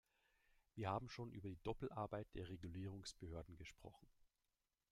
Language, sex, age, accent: German, male, 30-39, Deutschland Deutsch